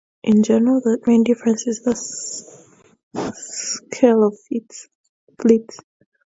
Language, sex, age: English, female, 19-29